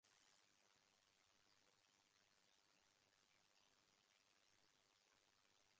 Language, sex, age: English, female, 19-29